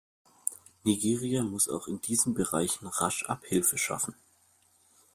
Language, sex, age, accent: German, male, 19-29, Deutschland Deutsch